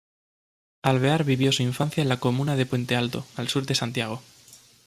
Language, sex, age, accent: Spanish, male, 19-29, España: Sur peninsular (Andalucia, Extremadura, Murcia)